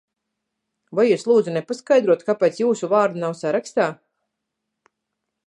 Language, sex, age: Latvian, female, 40-49